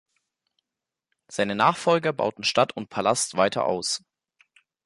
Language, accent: German, Deutschland Deutsch